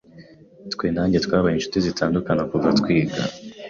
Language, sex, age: Kinyarwanda, male, 19-29